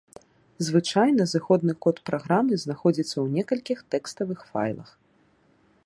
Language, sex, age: Belarusian, female, 30-39